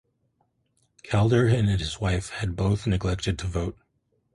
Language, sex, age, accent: English, male, 40-49, United States English